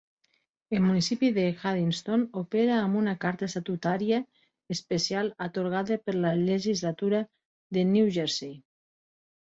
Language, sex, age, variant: Catalan, female, 50-59, Septentrional